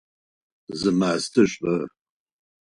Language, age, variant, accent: Adyghe, 40-49, Адыгабзэ (Кирил, пстэумэ зэдыряе), Кıэмгуй (Çemguy)